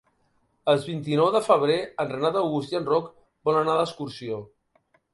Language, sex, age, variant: Catalan, male, 50-59, Balear